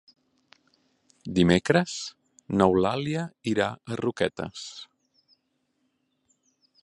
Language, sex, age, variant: Catalan, male, 50-59, Central